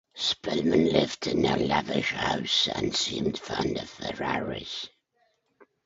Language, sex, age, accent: English, male, 70-79, Scottish English